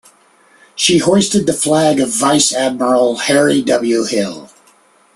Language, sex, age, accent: English, male, 50-59, United States English